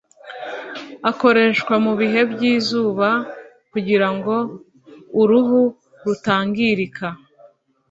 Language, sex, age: Kinyarwanda, female, 19-29